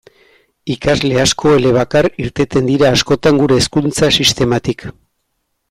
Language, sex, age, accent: Basque, male, 50-59, Erdialdekoa edo Nafarra (Gipuzkoa, Nafarroa)